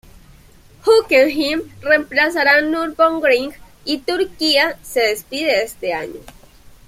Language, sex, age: Spanish, female, 19-29